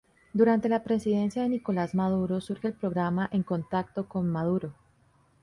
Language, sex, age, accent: Spanish, female, 30-39, Andino-Pacífico: Colombia, Perú, Ecuador, oeste de Bolivia y Venezuela andina